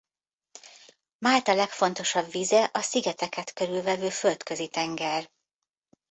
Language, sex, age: Hungarian, female, 50-59